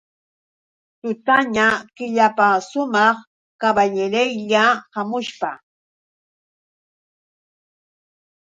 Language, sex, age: Yauyos Quechua, female, 60-69